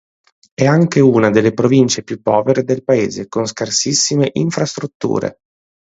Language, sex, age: Italian, male, 19-29